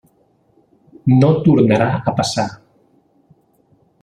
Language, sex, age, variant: Catalan, male, 50-59, Central